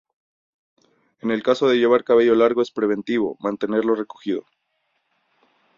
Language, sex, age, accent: Spanish, male, 19-29, México